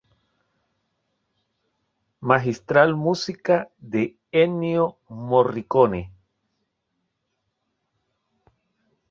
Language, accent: Spanish, Andino-Pacífico: Colombia, Perú, Ecuador, oeste de Bolivia y Venezuela andina